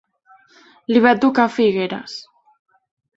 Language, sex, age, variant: Catalan, female, 19-29, Balear